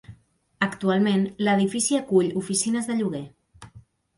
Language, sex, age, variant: Catalan, female, 19-29, Central